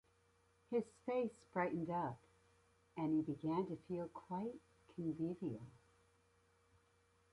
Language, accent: English, United States English